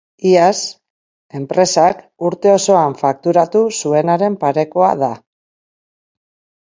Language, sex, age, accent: Basque, female, 50-59, Mendebalekoa (Araba, Bizkaia, Gipuzkoako mendebaleko herri batzuk)